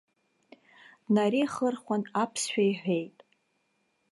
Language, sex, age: Abkhazian, female, 30-39